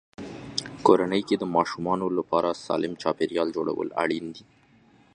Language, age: Pashto, 30-39